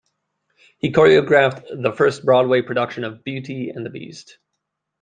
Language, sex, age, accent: English, male, 30-39, United States English